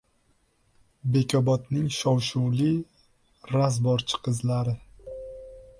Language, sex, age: Uzbek, male, 19-29